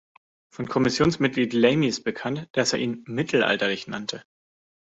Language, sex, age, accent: German, male, 30-39, Deutschland Deutsch